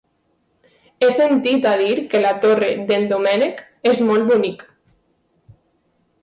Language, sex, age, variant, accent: Catalan, female, 19-29, Valencià meridional, valencià